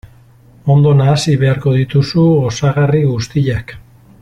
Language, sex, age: Basque, male, 60-69